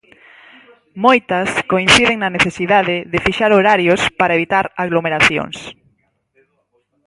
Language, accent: Galician, Normativo (estándar)